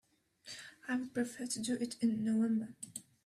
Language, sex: English, female